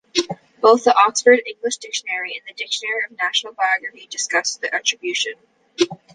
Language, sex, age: English, female, under 19